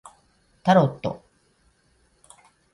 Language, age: Japanese, 60-69